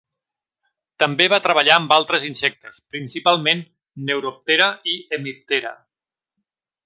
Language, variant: Catalan, Central